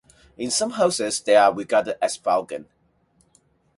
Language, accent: English, Hong Kong English